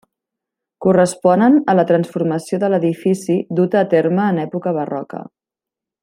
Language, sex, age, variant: Catalan, female, 40-49, Central